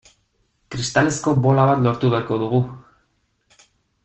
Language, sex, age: Basque, male, 30-39